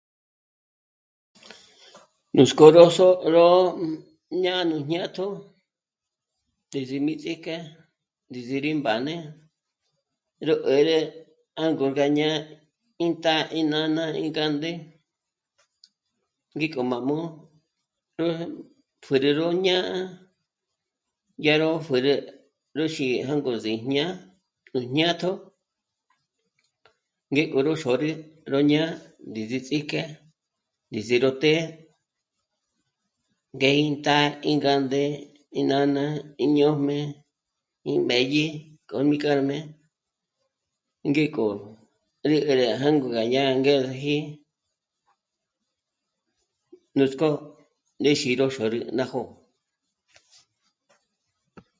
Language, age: Michoacán Mazahua, 19-29